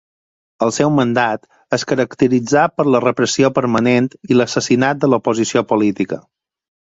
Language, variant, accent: Catalan, Balear, mallorquí